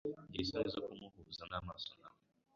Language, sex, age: Kinyarwanda, male, 19-29